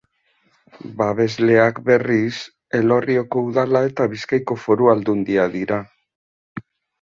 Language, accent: Basque, Mendebalekoa (Araba, Bizkaia, Gipuzkoako mendebaleko herri batzuk)